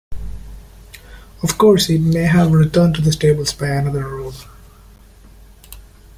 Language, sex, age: English, male, 19-29